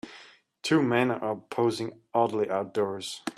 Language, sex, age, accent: English, male, 19-29, United States English